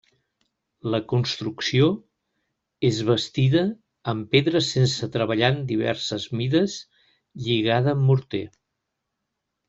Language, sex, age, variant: Catalan, male, 60-69, Central